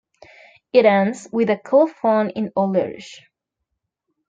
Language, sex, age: English, female, 19-29